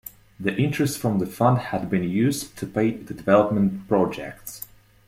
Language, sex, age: English, male, 30-39